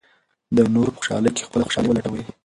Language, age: Pashto, under 19